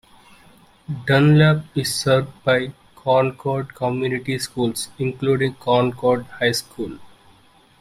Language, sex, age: English, male, 19-29